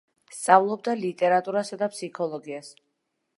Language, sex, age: Georgian, female, 40-49